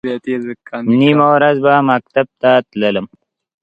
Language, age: Pashto, 19-29